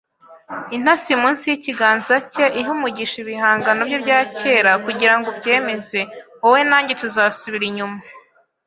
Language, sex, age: Kinyarwanda, female, 19-29